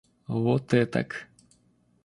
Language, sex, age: Russian, male, 30-39